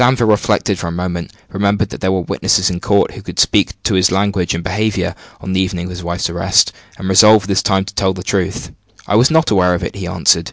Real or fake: real